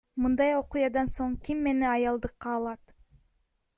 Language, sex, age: Kyrgyz, female, 19-29